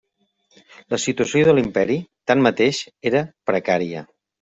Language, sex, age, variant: Catalan, male, 40-49, Central